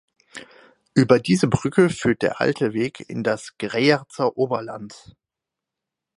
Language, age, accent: German, 19-29, Deutschland Deutsch